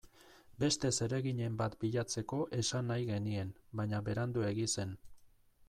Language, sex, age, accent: Basque, male, 40-49, Erdialdekoa edo Nafarra (Gipuzkoa, Nafarroa)